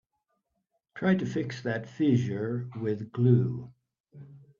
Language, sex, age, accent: English, male, 60-69, United States English